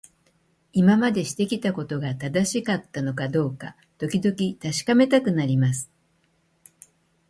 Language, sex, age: Japanese, female, 70-79